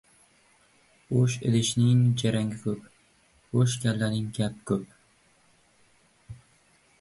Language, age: Uzbek, 19-29